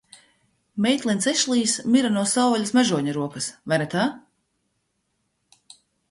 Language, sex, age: Latvian, female, 50-59